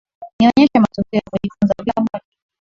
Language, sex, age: Swahili, female, 19-29